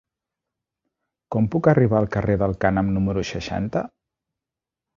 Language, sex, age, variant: Catalan, male, 40-49, Central